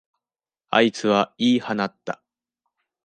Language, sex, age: Japanese, male, 19-29